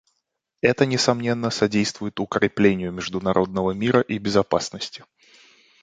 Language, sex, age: Russian, male, 19-29